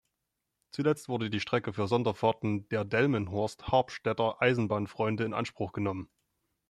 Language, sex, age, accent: German, male, 30-39, Deutschland Deutsch